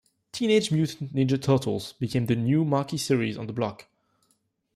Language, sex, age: English, male, 19-29